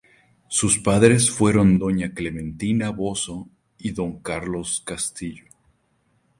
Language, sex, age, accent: Spanish, male, 30-39, México